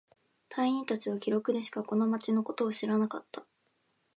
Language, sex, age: Japanese, female, 19-29